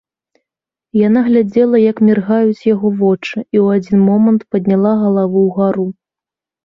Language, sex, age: Belarusian, female, 19-29